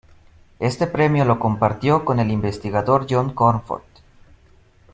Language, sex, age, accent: Spanish, male, 19-29, México